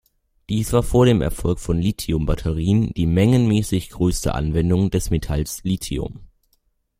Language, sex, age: German, male, under 19